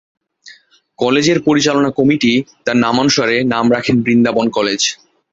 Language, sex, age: Bengali, male, 19-29